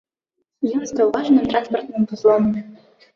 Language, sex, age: Belarusian, female, 19-29